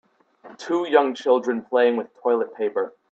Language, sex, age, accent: English, male, under 19, United States English